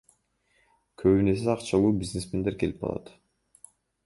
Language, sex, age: Kyrgyz, male, under 19